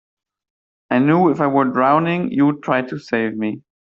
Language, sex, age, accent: English, male, 30-39, United States English